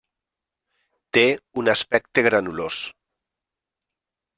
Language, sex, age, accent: Catalan, male, 40-49, valencià